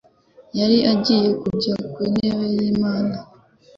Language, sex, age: Kinyarwanda, female, 19-29